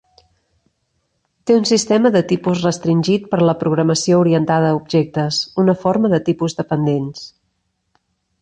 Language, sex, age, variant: Catalan, female, 40-49, Central